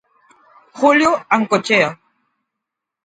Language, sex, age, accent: Galician, female, 30-39, Normativo (estándar)